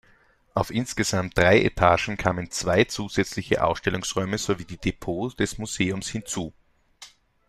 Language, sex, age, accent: German, male, 19-29, Österreichisches Deutsch